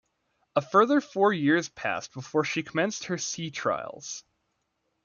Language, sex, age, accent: English, male, 19-29, Canadian English